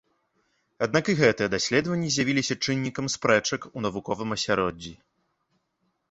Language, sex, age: Belarusian, male, 19-29